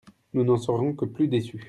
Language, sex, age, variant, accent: French, male, 30-39, Français d'Europe, Français de Belgique